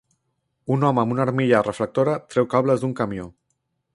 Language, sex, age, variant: Catalan, male, 30-39, Central